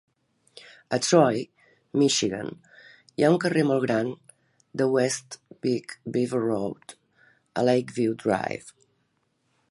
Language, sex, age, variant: Catalan, female, 50-59, Nord-Occidental